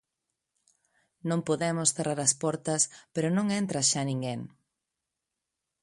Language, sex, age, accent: Galician, female, 30-39, Normativo (estándar)